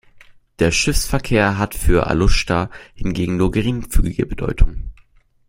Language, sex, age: German, male, under 19